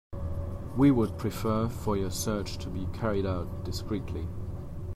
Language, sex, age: English, male, 40-49